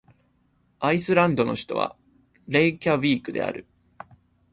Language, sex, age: Japanese, male, 19-29